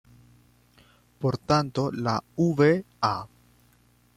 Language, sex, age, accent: Spanish, male, 19-29, Andino-Pacífico: Colombia, Perú, Ecuador, oeste de Bolivia y Venezuela andina